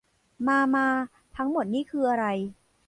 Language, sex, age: Thai, female, 30-39